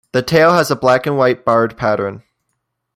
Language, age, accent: English, under 19, Canadian English